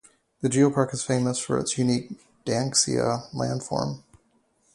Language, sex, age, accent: English, male, 30-39, United States English